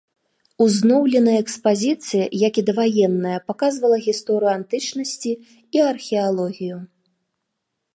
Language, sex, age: Belarusian, female, 30-39